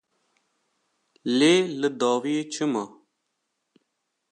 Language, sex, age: Kurdish, male, under 19